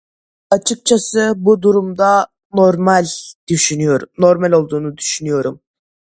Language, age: Turkish, under 19